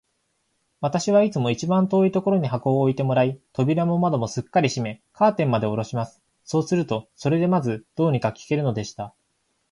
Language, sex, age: Japanese, male, 19-29